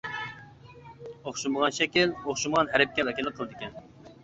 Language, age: Uyghur, 30-39